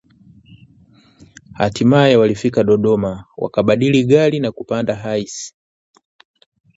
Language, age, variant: Swahili, 19-29, Kiswahili cha Bara ya Tanzania